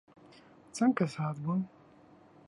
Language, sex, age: Central Kurdish, male, 19-29